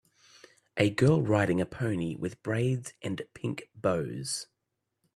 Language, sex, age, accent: English, male, 30-39, Australian English